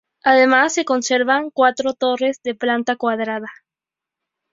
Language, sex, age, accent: Spanish, female, 19-29, México